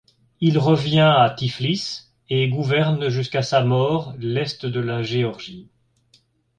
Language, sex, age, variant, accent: French, male, 50-59, Français d'Europe, Français de Belgique